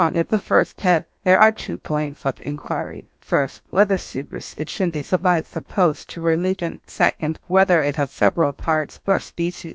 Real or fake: fake